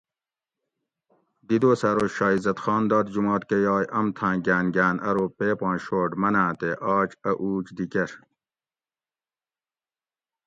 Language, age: Gawri, 40-49